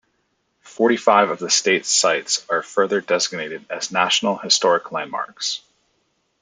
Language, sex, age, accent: English, male, 30-39, United States English